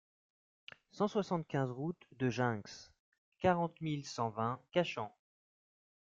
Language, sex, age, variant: French, male, 30-39, Français de métropole